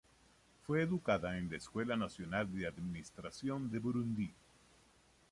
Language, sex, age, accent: Spanish, male, 60-69, Caribe: Cuba, Venezuela, Puerto Rico, República Dominicana, Panamá, Colombia caribeña, México caribeño, Costa del golfo de México